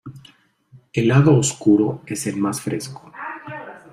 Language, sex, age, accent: Spanish, male, 40-49, México